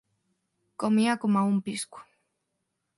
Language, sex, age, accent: Galician, female, under 19, Central (gheada); Neofalante